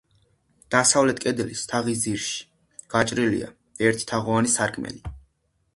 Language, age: Georgian, under 19